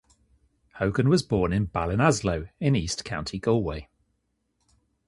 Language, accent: English, England English